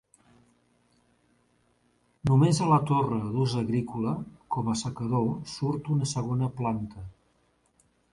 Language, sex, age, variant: Catalan, male, 60-69, Central